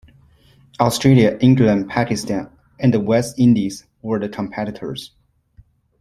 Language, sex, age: English, male, 40-49